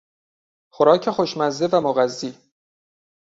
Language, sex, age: Persian, male, 40-49